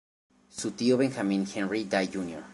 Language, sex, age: Spanish, male, 30-39